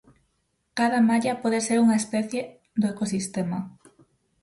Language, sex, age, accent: Galician, female, 19-29, Normativo (estándar)